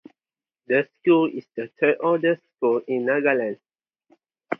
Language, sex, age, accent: English, male, 19-29, Malaysian English